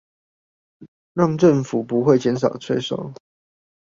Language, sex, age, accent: Chinese, male, under 19, 出生地：新北市